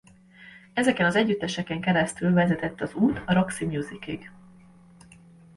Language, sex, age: Hungarian, female, 40-49